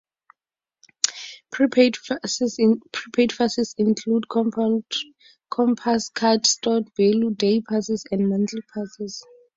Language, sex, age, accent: English, female, 19-29, Southern African (South Africa, Zimbabwe, Namibia)